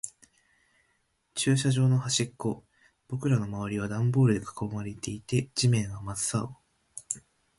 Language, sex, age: Japanese, male, 19-29